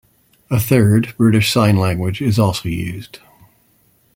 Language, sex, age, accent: English, male, 50-59, Canadian English